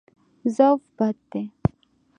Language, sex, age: Pashto, female, 19-29